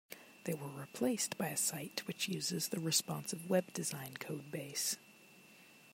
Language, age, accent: English, 19-29, United States English